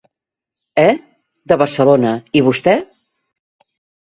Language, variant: Catalan, Central